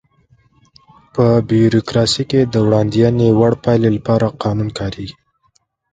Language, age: Pashto, 19-29